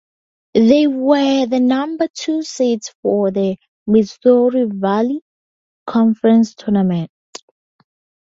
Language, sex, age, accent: English, female, 19-29, Southern African (South Africa, Zimbabwe, Namibia)